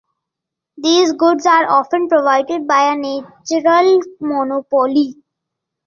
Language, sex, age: English, female, 19-29